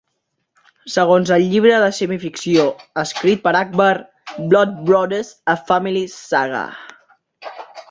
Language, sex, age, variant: Catalan, female, 40-49, Central